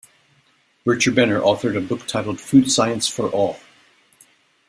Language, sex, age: English, male, 40-49